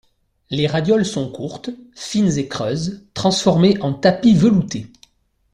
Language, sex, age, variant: French, male, 40-49, Français de métropole